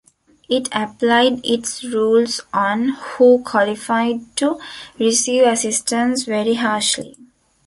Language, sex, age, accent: English, female, 19-29, India and South Asia (India, Pakistan, Sri Lanka)